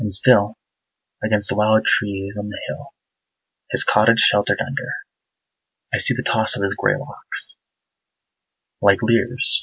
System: none